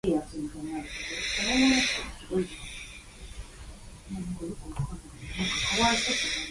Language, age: English, 19-29